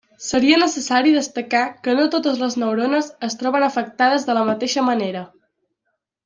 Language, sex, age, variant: Catalan, female, under 19, Central